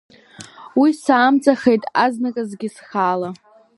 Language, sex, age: Abkhazian, female, under 19